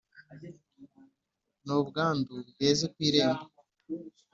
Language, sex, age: Kinyarwanda, male, 30-39